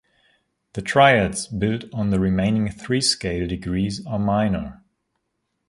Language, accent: English, United States English